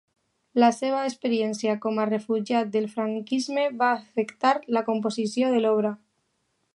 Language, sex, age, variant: Catalan, female, under 19, Alacantí